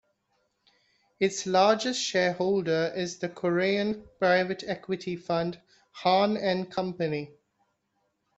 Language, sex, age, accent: English, male, 19-29, India and South Asia (India, Pakistan, Sri Lanka)